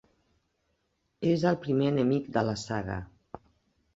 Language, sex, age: Catalan, female, 60-69